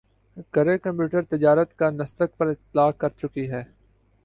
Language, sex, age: Urdu, male, 19-29